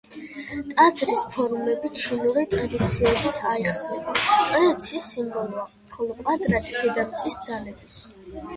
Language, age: Georgian, under 19